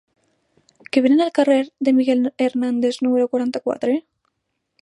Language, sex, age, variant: Catalan, female, under 19, Alacantí